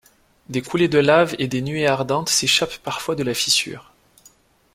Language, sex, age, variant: French, male, 19-29, Français de métropole